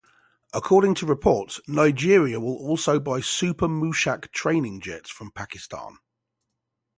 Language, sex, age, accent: English, male, 40-49, England English